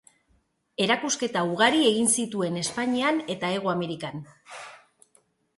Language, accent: Basque, Erdialdekoa edo Nafarra (Gipuzkoa, Nafarroa)